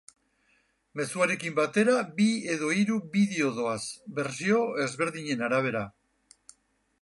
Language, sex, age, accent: Basque, male, 60-69, Erdialdekoa edo Nafarra (Gipuzkoa, Nafarroa)